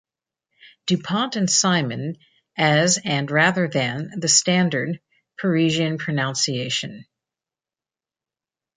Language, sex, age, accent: English, female, 40-49, United States English